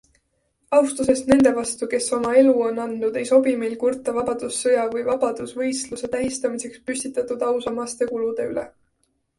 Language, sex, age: Estonian, female, 19-29